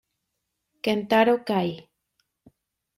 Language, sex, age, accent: Spanish, female, 30-39, México